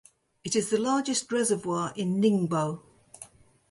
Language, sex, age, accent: English, female, 70-79, England English